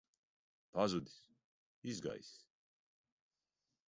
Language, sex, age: Latvian, male, 40-49